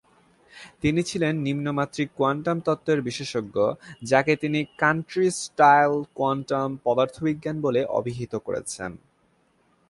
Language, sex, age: Bengali, male, 19-29